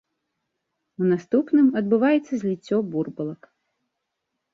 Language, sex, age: Belarusian, female, 40-49